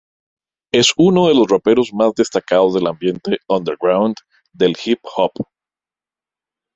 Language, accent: Spanish, América central